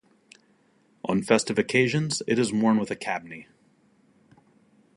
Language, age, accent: English, 40-49, United States English